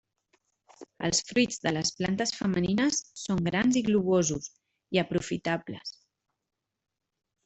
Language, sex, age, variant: Catalan, female, 30-39, Central